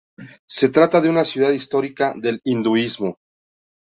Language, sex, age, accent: Spanish, male, 40-49, México